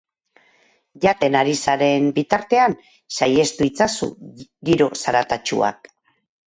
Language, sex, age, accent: Basque, female, 50-59, Mendebalekoa (Araba, Bizkaia, Gipuzkoako mendebaleko herri batzuk)